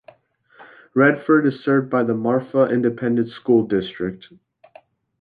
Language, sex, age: English, male, 19-29